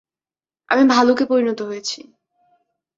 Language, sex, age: Bengali, female, 19-29